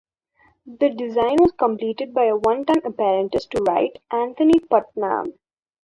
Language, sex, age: English, female, under 19